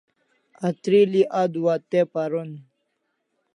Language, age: Kalasha, 19-29